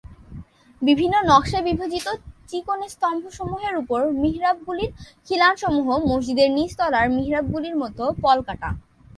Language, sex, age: Bengali, female, 19-29